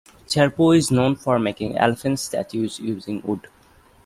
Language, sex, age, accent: English, male, 19-29, India and South Asia (India, Pakistan, Sri Lanka)